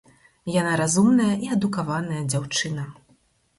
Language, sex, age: Belarusian, female, 30-39